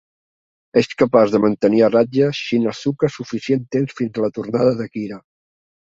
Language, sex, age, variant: Catalan, male, 40-49, Nord-Occidental